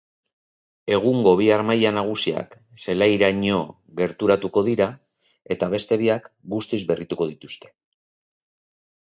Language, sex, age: Basque, male, 50-59